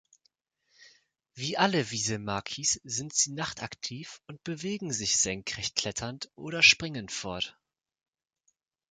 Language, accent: German, Deutschland Deutsch